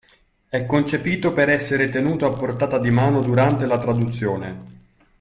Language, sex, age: Italian, male, 30-39